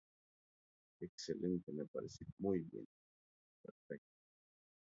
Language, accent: Spanish, México